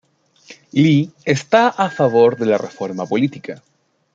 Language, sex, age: Spanish, male, 19-29